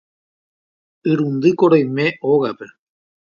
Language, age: Guarani, 40-49